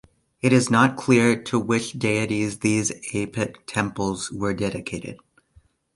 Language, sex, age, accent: English, male, 19-29, United States English